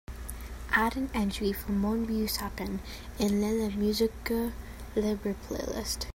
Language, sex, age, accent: English, female, under 19, England English